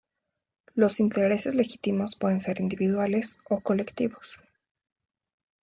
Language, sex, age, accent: Spanish, female, 30-39, México